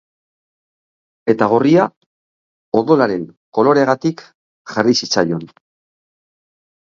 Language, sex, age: Basque, male, 60-69